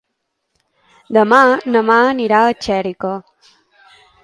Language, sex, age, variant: Catalan, female, 19-29, Balear